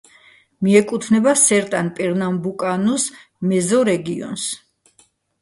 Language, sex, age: Georgian, female, 40-49